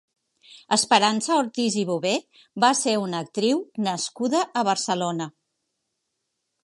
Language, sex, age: Catalan, female, 50-59